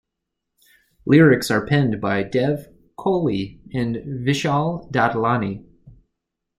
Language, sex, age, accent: English, male, 30-39, United States English